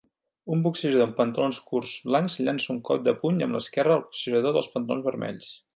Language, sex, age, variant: Catalan, male, 30-39, Central